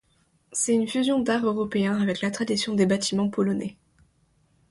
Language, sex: French, female